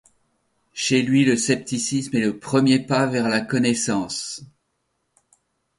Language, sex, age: French, male, 60-69